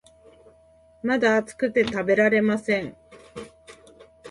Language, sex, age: Japanese, female, 40-49